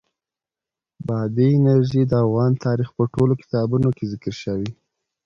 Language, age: Pashto, under 19